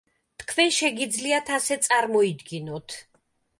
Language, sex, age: Georgian, female, 50-59